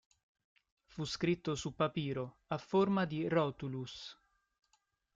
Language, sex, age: Italian, male, 30-39